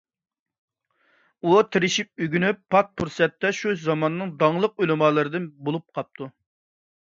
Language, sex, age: Uyghur, male, 30-39